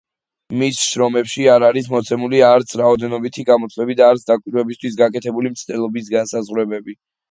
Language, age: Georgian, under 19